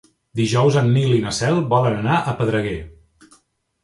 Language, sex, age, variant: Catalan, male, 40-49, Central